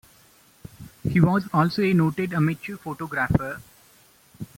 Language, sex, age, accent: English, male, 19-29, India and South Asia (India, Pakistan, Sri Lanka)